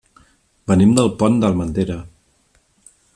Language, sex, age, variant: Catalan, male, 40-49, Central